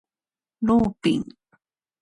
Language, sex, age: Japanese, female, 40-49